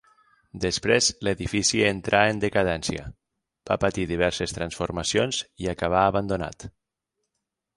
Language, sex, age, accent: Catalan, female, 19-29, nord-occidental; septentrional